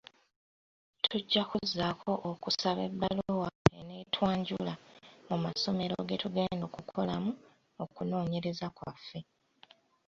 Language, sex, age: Ganda, female, 19-29